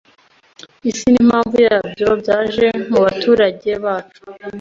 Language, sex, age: Kinyarwanda, female, 19-29